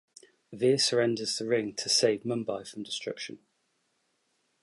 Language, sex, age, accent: English, male, 40-49, England English